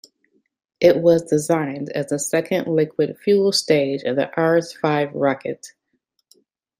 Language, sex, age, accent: English, female, 30-39, United States English